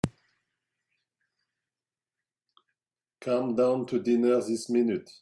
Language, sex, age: English, male, 50-59